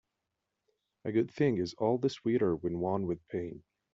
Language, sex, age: English, male, 19-29